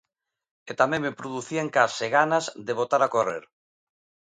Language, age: Galician, 40-49